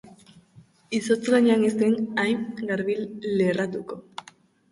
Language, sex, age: Basque, female, under 19